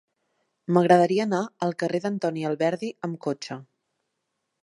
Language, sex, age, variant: Catalan, female, 30-39, Nord-Occidental